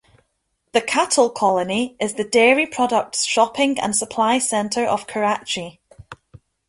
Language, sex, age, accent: English, female, 19-29, Scottish English